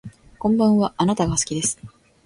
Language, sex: Japanese, female